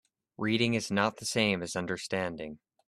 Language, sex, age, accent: English, male, 19-29, United States English